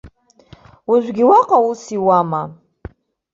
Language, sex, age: Abkhazian, female, 30-39